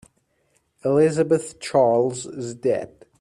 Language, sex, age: English, male, under 19